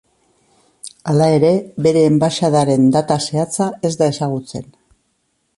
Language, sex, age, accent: Basque, female, 60-69, Mendebalekoa (Araba, Bizkaia, Gipuzkoako mendebaleko herri batzuk)